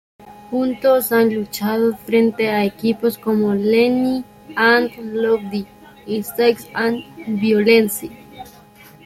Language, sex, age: Spanish, female, under 19